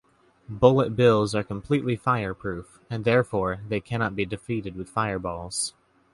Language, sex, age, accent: English, male, 19-29, United States English